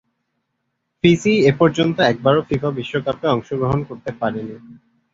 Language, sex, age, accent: Bengali, male, 19-29, Bangladeshi